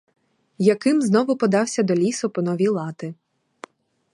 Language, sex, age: Ukrainian, female, 19-29